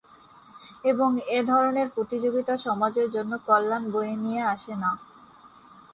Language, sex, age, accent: Bengali, female, 19-29, Native